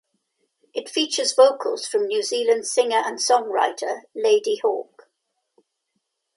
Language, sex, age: English, female, 70-79